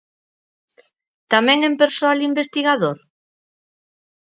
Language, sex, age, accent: Galician, female, 40-49, Normativo (estándar)